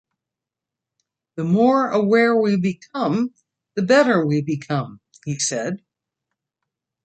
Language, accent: English, United States English